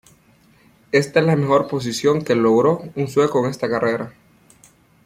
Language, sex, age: Spanish, male, 30-39